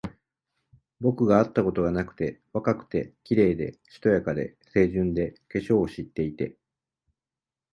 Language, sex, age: Japanese, male, 40-49